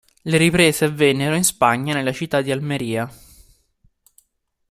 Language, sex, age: Italian, male, 19-29